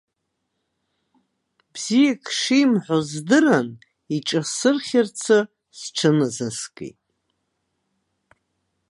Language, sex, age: Abkhazian, female, 60-69